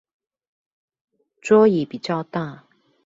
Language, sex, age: Chinese, female, 50-59